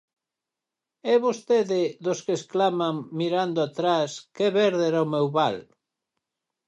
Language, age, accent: Galician, 40-49, Atlántico (seseo e gheada)